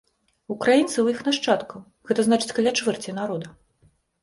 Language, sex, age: Belarusian, female, 30-39